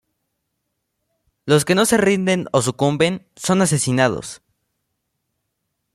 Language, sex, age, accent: Spanish, male, under 19, México